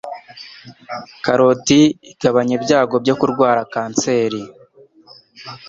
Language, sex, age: Kinyarwanda, male, 19-29